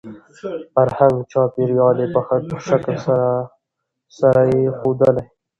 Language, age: Pashto, 19-29